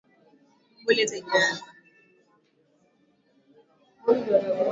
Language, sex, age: Swahili, female, 19-29